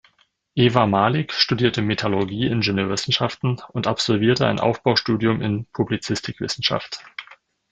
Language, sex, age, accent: German, male, 30-39, Deutschland Deutsch